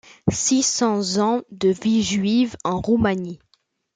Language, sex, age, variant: French, male, under 19, Français de métropole